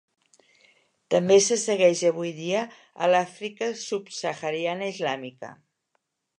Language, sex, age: Catalan, female, 60-69